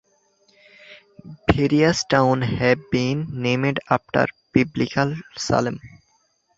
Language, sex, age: English, male, under 19